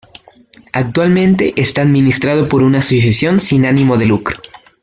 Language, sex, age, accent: Spanish, male, under 19, Andino-Pacífico: Colombia, Perú, Ecuador, oeste de Bolivia y Venezuela andina